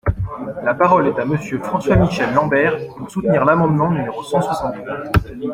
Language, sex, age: French, male, 19-29